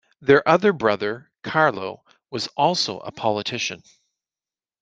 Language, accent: English, Canadian English